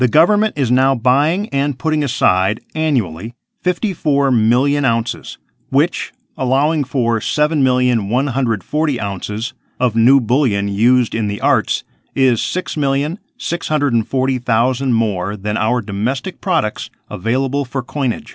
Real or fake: real